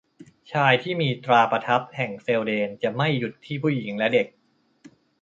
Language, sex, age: Thai, male, 30-39